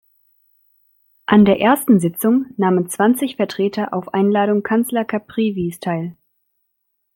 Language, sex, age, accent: German, female, 19-29, Deutschland Deutsch